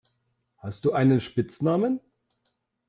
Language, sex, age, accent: German, male, 50-59, Deutschland Deutsch